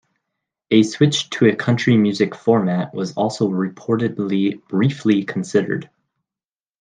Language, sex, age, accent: English, male, 19-29, United States English